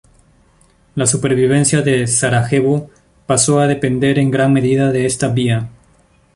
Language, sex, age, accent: Spanish, male, 19-29, Andino-Pacífico: Colombia, Perú, Ecuador, oeste de Bolivia y Venezuela andina